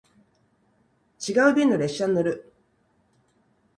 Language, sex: Japanese, female